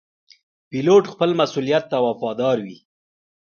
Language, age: Pashto, 30-39